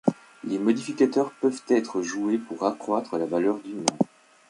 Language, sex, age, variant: French, male, 30-39, Français de métropole